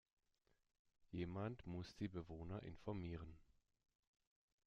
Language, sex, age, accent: German, male, 30-39, Deutschland Deutsch